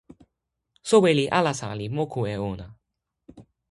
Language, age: Toki Pona, under 19